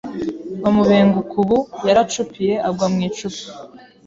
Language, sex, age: Kinyarwanda, female, 19-29